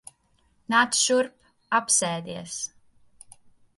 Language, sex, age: Latvian, female, 19-29